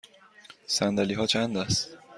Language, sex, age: Persian, male, 30-39